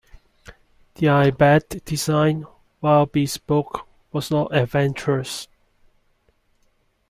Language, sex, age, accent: English, male, 30-39, Hong Kong English